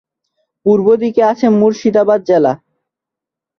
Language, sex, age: Bengali, male, 19-29